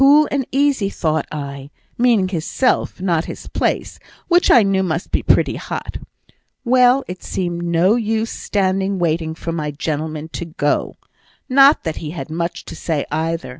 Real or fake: real